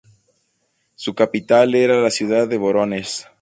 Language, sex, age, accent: Spanish, male, 19-29, México